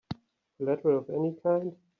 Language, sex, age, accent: English, male, 30-39, United States English